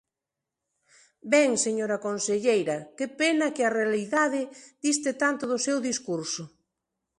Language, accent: Galician, Neofalante